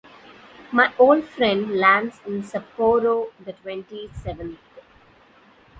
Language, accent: English, India and South Asia (India, Pakistan, Sri Lanka)